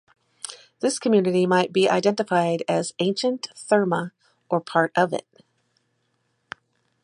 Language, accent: English, United States English